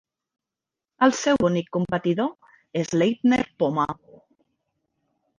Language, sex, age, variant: Catalan, female, 40-49, Central